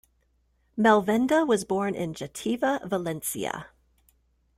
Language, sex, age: English, female, 50-59